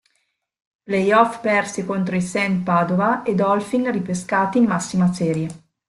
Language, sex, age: Italian, female, 40-49